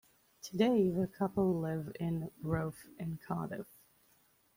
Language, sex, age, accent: English, male, under 19, Australian English